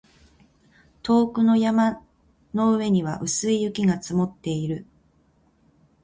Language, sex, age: Japanese, female, 50-59